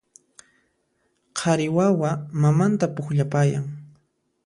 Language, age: Puno Quechua, 19-29